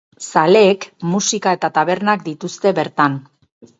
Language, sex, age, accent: Basque, female, 50-59, Erdialdekoa edo Nafarra (Gipuzkoa, Nafarroa)